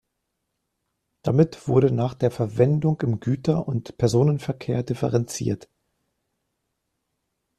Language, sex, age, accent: German, male, 50-59, Deutschland Deutsch